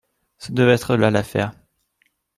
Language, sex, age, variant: French, male, 19-29, Français de métropole